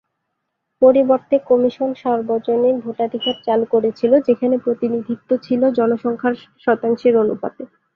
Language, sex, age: Bengali, female, 19-29